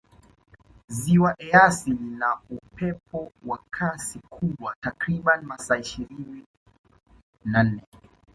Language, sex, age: Swahili, male, 19-29